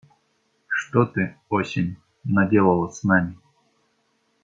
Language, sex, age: Russian, male, 30-39